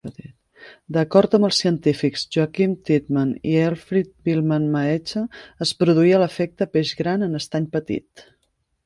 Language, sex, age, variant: Catalan, female, 30-39, Central